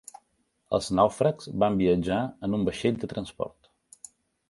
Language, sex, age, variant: Catalan, male, 50-59, Central